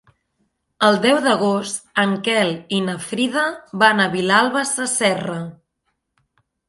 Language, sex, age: Catalan, female, 30-39